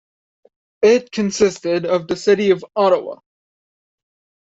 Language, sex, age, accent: English, male, 19-29, United States English